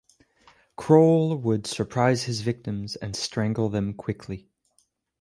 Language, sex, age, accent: English, male, 19-29, United States English